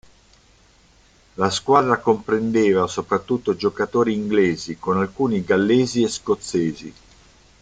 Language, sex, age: Italian, male, 50-59